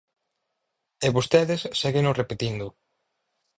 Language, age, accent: Galician, 19-29, Oriental (común en zona oriental)